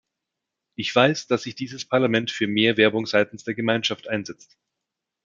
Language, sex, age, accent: German, male, 30-39, Deutschland Deutsch